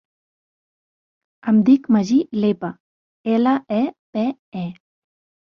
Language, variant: Catalan, Central